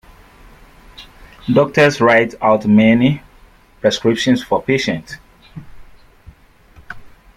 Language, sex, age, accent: English, male, 19-29, United States English